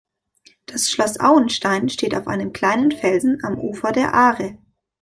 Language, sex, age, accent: German, female, 19-29, Deutschland Deutsch